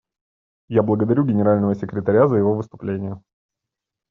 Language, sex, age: Russian, male, 30-39